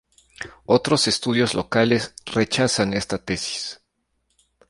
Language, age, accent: Spanish, 30-39, México